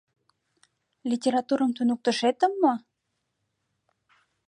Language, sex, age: Mari, female, 19-29